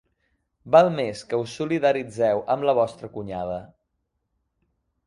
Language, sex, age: Catalan, male, 40-49